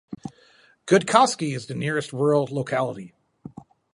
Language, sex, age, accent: English, male, 40-49, United States English